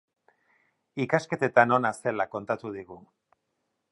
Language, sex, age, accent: Basque, male, 50-59, Erdialdekoa edo Nafarra (Gipuzkoa, Nafarroa)